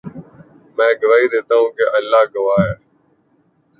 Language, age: Urdu, 19-29